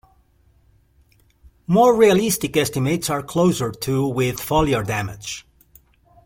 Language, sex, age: English, male, 60-69